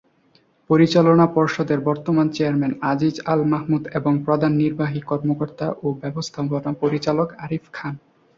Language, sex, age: Bengali, male, 19-29